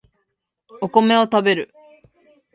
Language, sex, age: Japanese, female, 19-29